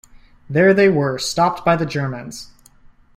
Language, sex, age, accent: English, male, 19-29, United States English